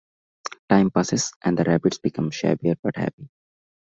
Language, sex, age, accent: English, male, 19-29, India and South Asia (India, Pakistan, Sri Lanka)